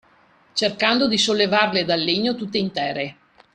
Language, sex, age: Italian, female, 50-59